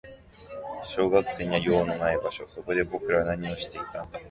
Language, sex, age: Japanese, male, 19-29